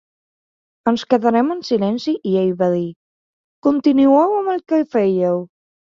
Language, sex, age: Catalan, female, 19-29